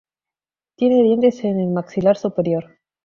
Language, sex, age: Spanish, female, 19-29